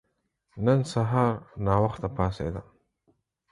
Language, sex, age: Pashto, male, 40-49